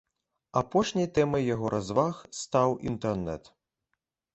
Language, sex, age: Belarusian, male, 19-29